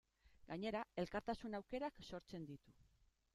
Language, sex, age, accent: Basque, female, 40-49, Mendebalekoa (Araba, Bizkaia, Gipuzkoako mendebaleko herri batzuk)